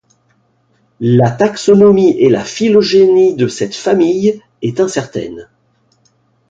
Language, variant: French, Français de métropole